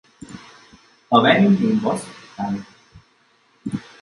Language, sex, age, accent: English, male, 19-29, India and South Asia (India, Pakistan, Sri Lanka)